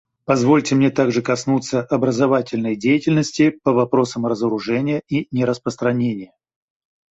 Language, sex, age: Russian, male, 40-49